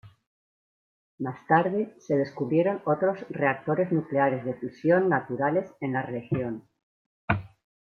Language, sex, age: Spanish, female, 50-59